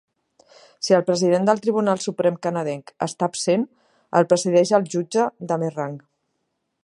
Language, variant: Catalan, Central